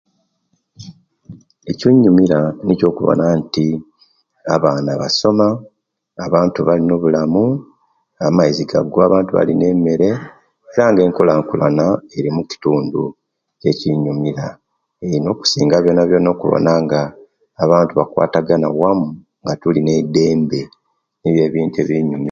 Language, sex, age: Kenyi, male, 40-49